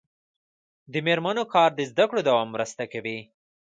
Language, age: Pashto, 19-29